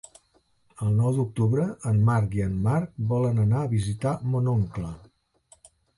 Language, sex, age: Catalan, male, 60-69